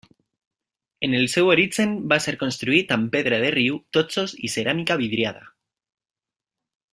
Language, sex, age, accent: Catalan, male, 19-29, valencià